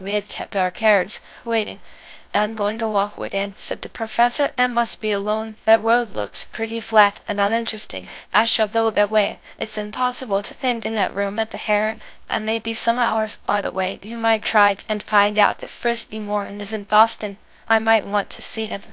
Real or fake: fake